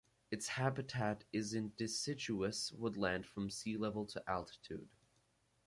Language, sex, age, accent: English, male, under 19, United States English